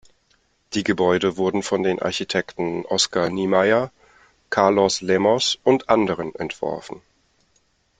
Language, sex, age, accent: German, male, 30-39, Deutschland Deutsch